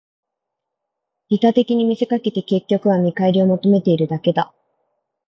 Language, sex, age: Japanese, female, 19-29